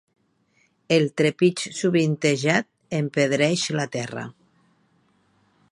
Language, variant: Catalan, Central